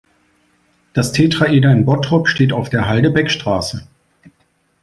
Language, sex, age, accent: German, male, 40-49, Deutschland Deutsch